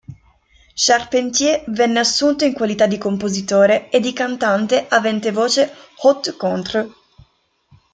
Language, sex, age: Italian, female, 19-29